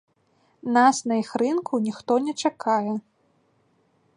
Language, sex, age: Belarusian, female, 19-29